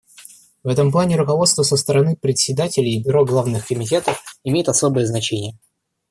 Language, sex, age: Russian, male, under 19